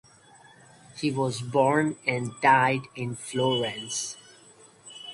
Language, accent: English, United States English